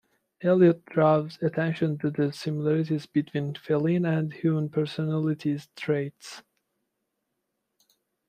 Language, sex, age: English, male, 19-29